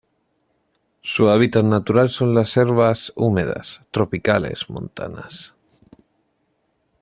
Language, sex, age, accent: Spanish, male, 19-29, España: Sur peninsular (Andalucia, Extremadura, Murcia)